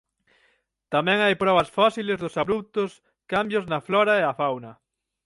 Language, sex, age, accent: Galician, male, 30-39, Atlántico (seseo e gheada); Central (gheada); Normativo (estándar)